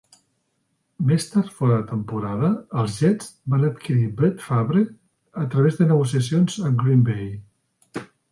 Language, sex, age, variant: Catalan, male, 50-59, Central